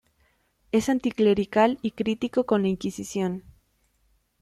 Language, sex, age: Spanish, female, 19-29